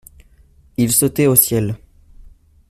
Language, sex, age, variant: French, male, 19-29, Français de métropole